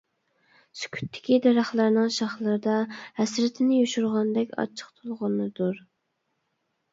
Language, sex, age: Uyghur, female, 19-29